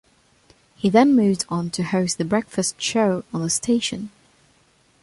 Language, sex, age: English, female, under 19